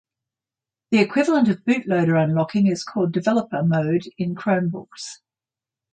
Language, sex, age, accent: English, female, 60-69, Australian English